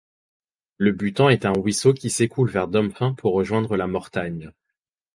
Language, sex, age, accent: French, male, 19-29, Français de Belgique